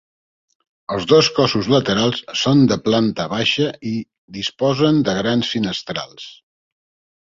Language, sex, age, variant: Catalan, male, 60-69, Central